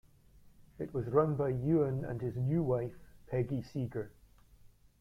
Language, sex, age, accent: English, male, 40-49, Scottish English